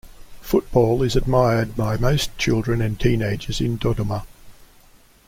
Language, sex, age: English, male, 60-69